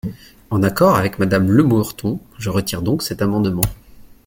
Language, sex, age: French, male, 19-29